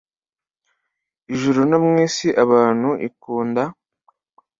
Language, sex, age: Kinyarwanda, male, under 19